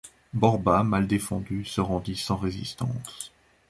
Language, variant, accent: French, Français d'Europe, Français d’Allemagne